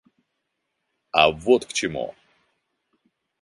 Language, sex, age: Russian, male, 30-39